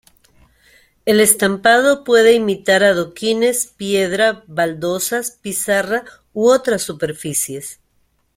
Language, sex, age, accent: Spanish, female, 60-69, Andino-Pacífico: Colombia, Perú, Ecuador, oeste de Bolivia y Venezuela andina